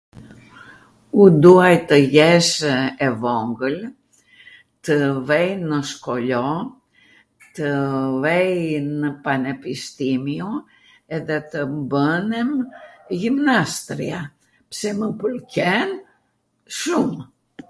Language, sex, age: Arvanitika Albanian, female, 80-89